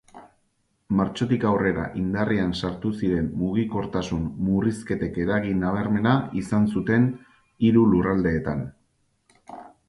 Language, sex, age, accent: Basque, male, 40-49, Erdialdekoa edo Nafarra (Gipuzkoa, Nafarroa)